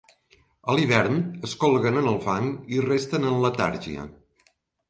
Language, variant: Catalan, Central